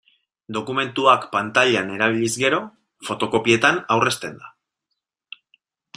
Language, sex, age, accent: Basque, male, 30-39, Mendebalekoa (Araba, Bizkaia, Gipuzkoako mendebaleko herri batzuk)